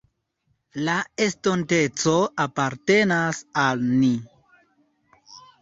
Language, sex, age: Esperanto, male, 40-49